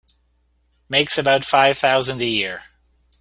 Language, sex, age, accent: English, male, 40-49, Canadian English